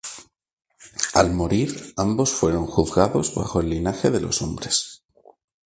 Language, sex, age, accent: Spanish, male, 30-39, España: Sur peninsular (Andalucia, Extremadura, Murcia)